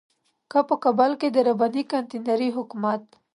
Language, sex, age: Pashto, female, 19-29